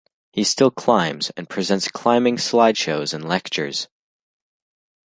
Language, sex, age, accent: English, female, under 19, United States English